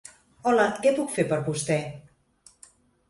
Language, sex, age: Catalan, female, 40-49